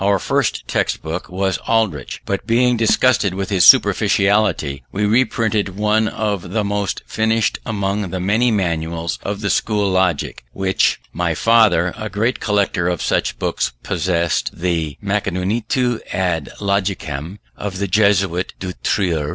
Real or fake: real